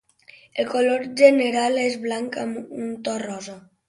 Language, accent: Catalan, valencià